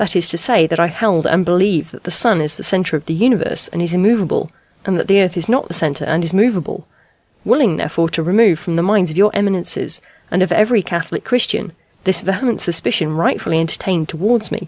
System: none